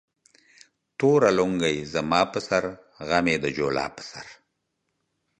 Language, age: Pashto, 50-59